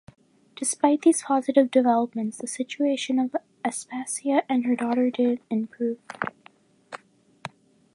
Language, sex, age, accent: English, female, under 19, United States English